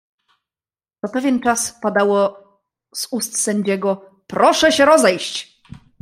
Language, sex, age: Polish, female, 19-29